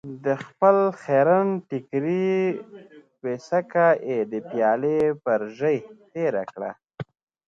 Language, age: Pashto, 30-39